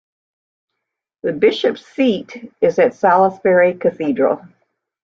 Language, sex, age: English, female, 60-69